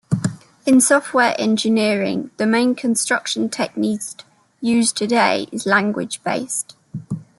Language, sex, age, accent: English, female, 19-29, England English